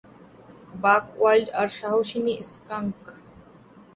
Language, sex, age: Bengali, female, 30-39